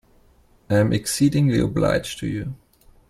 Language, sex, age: English, male, 19-29